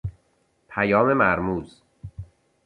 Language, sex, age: Persian, male, 30-39